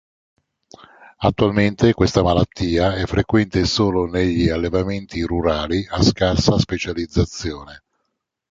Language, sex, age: Italian, male, 60-69